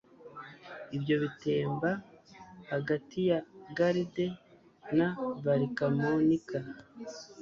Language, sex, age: Kinyarwanda, male, 30-39